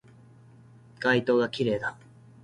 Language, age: Japanese, 19-29